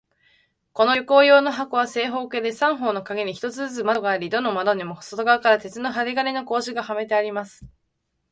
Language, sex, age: Japanese, female, 19-29